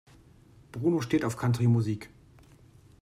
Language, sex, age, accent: German, male, 40-49, Deutschland Deutsch